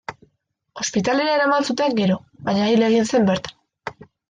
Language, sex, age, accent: Basque, female, under 19, Erdialdekoa edo Nafarra (Gipuzkoa, Nafarroa)